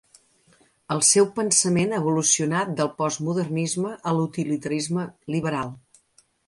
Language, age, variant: Catalan, 60-69, Central